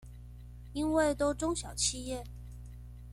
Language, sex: Chinese, female